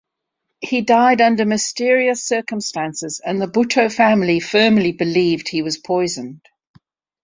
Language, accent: English, Southern African (South Africa, Zimbabwe, Namibia)